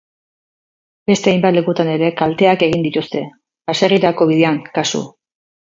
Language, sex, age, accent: Basque, female, 50-59, Erdialdekoa edo Nafarra (Gipuzkoa, Nafarroa)